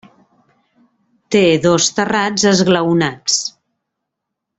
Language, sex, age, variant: Catalan, female, 40-49, Central